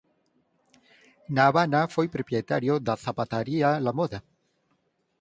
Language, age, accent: Galician, 50-59, Normativo (estándar)